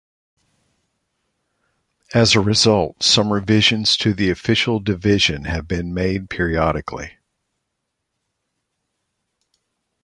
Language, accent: English, United States English